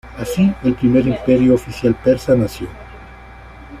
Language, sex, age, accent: Spanish, male, 40-49, Andino-Pacífico: Colombia, Perú, Ecuador, oeste de Bolivia y Venezuela andina